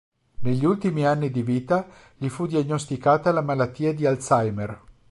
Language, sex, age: Italian, male, 50-59